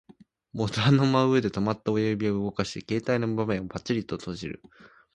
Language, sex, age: Japanese, male, under 19